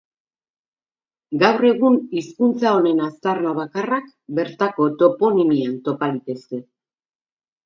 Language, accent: Basque, Mendebalekoa (Araba, Bizkaia, Gipuzkoako mendebaleko herri batzuk)